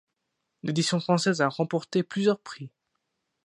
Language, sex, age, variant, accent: French, male, under 19, Français d'Europe, Français de Suisse